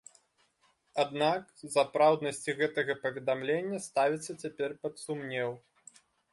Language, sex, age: Belarusian, male, 19-29